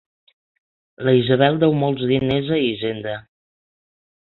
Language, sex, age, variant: Catalan, female, 60-69, Central